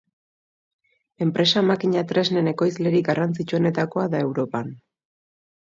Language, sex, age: Basque, female, 30-39